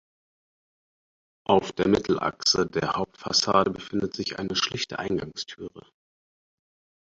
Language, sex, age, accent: German, male, 30-39, Deutschland Deutsch